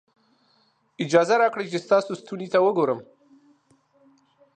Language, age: Pashto, 40-49